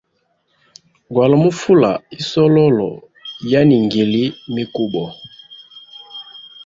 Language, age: Hemba, 19-29